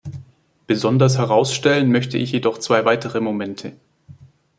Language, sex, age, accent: German, male, 19-29, Deutschland Deutsch